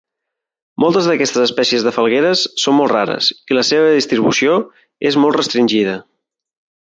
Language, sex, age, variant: Catalan, male, 30-39, Central